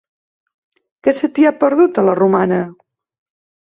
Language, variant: Catalan, Septentrional